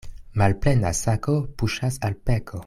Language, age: Esperanto, 19-29